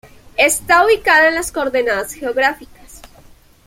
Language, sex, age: Spanish, female, 19-29